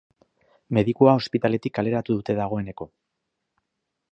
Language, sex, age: Basque, male, 30-39